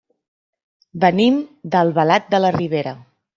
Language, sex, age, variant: Catalan, female, 19-29, Central